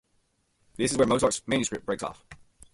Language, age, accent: English, 30-39, United States English